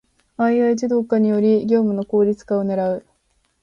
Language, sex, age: Japanese, female, 19-29